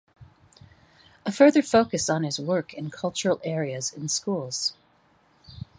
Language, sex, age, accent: English, female, 40-49, United States English